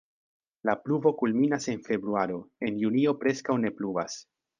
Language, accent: Esperanto, Internacia